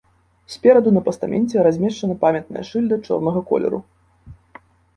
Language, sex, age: Belarusian, male, 19-29